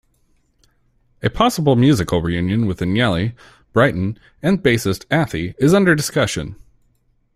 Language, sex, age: English, male, 30-39